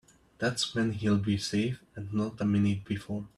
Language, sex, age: English, male, 19-29